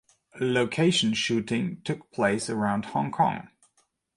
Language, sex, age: English, male, 50-59